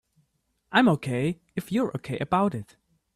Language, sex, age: English, male, 19-29